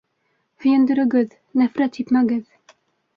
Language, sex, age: Bashkir, female, under 19